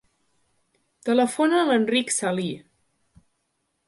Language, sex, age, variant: Catalan, female, under 19, Central